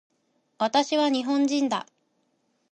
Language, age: Japanese, 19-29